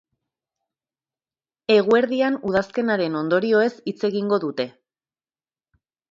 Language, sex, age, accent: Basque, female, 30-39, Erdialdekoa edo Nafarra (Gipuzkoa, Nafarroa)